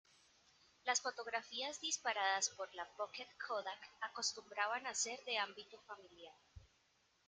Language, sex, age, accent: Spanish, female, 30-39, Caribe: Cuba, Venezuela, Puerto Rico, República Dominicana, Panamá, Colombia caribeña, México caribeño, Costa del golfo de México